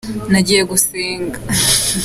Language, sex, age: Kinyarwanda, female, under 19